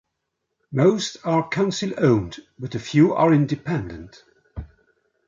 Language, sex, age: English, male, 60-69